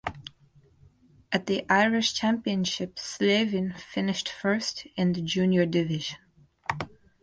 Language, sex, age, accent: English, female, under 19, United States English